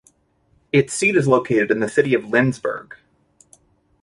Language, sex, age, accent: English, male, 30-39, United States English